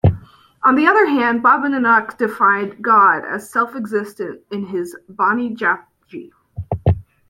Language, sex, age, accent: English, female, under 19, United States English